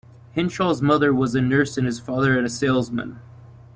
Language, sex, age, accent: English, female, 19-29, United States English